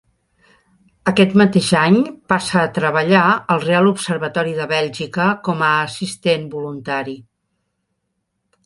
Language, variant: Catalan, Central